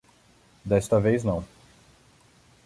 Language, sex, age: Portuguese, male, 19-29